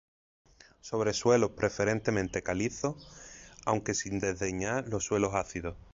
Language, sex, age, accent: Spanish, male, 19-29, España: Sur peninsular (Andalucia, Extremadura, Murcia)